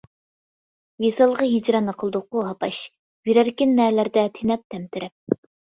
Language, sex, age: Uyghur, female, under 19